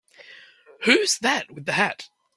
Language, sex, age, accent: English, male, 40-49, Australian English